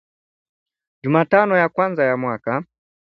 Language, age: Swahili, 19-29